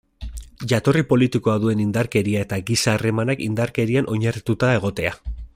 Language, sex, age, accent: Basque, male, 19-29, Erdialdekoa edo Nafarra (Gipuzkoa, Nafarroa)